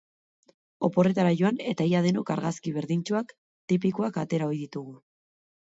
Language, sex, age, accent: Basque, female, 19-29, Mendebalekoa (Araba, Bizkaia, Gipuzkoako mendebaleko herri batzuk)